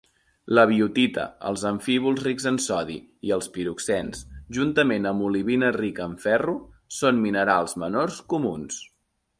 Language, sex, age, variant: Catalan, male, 30-39, Central